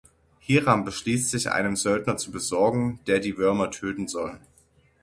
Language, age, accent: German, 30-39, Deutschland Deutsch